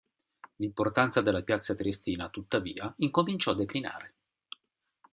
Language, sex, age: Italian, male, 50-59